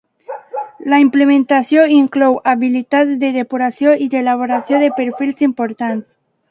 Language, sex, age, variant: Catalan, female, under 19, Alacantí